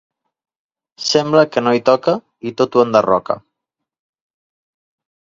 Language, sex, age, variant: Catalan, male, 19-29, Central